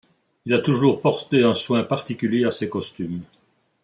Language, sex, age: French, male, 80-89